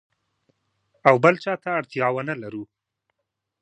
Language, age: Pashto, 19-29